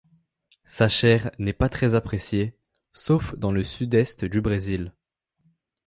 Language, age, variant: French, under 19, Français de métropole